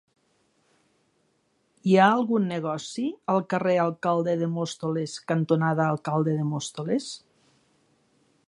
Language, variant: Catalan, Nord-Occidental